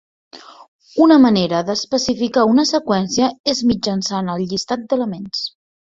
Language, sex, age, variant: Catalan, female, 19-29, Central